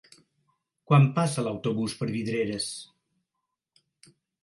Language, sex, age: Catalan, male, 60-69